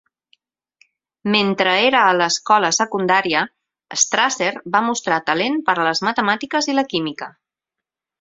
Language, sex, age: Catalan, female, 40-49